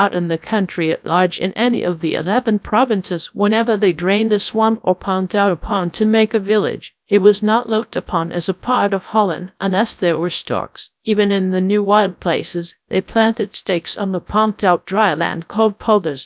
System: TTS, GradTTS